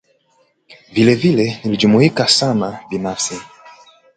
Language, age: Swahili, 19-29